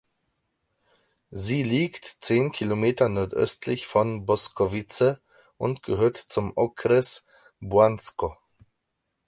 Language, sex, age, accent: German, male, 30-39, Deutschland Deutsch